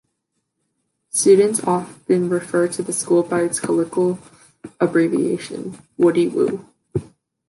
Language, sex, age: English, female, under 19